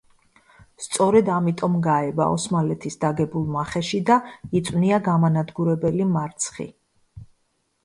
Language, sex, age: Georgian, female, 40-49